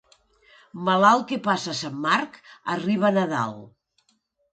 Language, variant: Catalan, Nord-Occidental